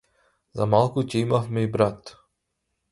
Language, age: Macedonian, 19-29